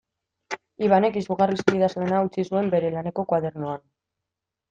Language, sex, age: Basque, female, 19-29